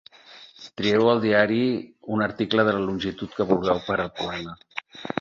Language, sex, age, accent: Catalan, male, 50-59, Barcelonès